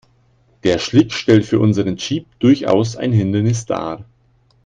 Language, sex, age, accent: German, male, 50-59, Deutschland Deutsch